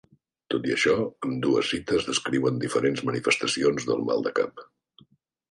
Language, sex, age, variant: Catalan, male, 50-59, Central